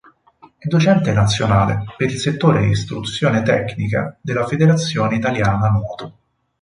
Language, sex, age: Italian, male, 30-39